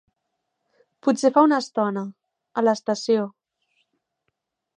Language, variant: Catalan, Central